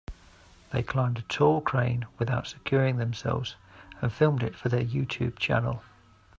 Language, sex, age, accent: English, male, 40-49, England English